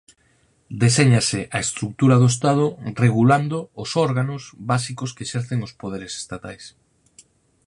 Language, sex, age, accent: Galician, male, 40-49, Normativo (estándar)